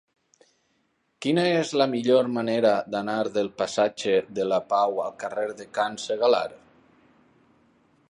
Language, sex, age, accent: Catalan, male, 40-49, valencià